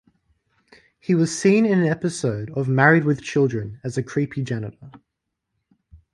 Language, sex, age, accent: English, male, 19-29, Australian English